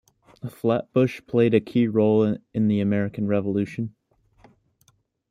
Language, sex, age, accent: English, male, 19-29, United States English